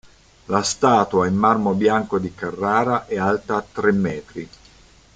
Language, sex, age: Italian, male, 50-59